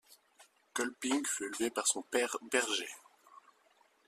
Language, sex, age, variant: French, male, 19-29, Français de métropole